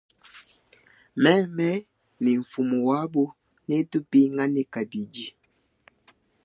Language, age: Luba-Lulua, 19-29